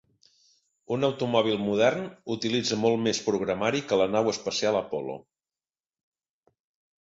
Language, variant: Catalan, Nord-Occidental